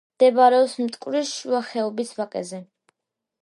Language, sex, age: Georgian, female, under 19